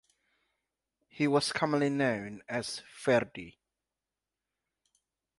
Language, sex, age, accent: English, male, 19-29, England English